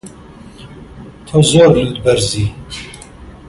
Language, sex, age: Central Kurdish, male, 30-39